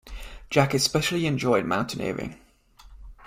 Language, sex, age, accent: English, male, 19-29, England English